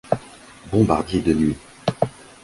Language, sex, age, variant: French, male, 50-59, Français de métropole